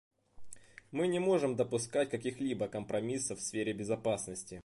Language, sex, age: Russian, male, 19-29